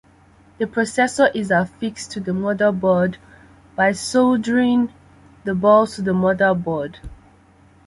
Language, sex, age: English, female, 30-39